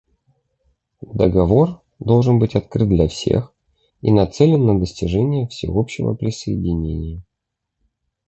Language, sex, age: Russian, male, 30-39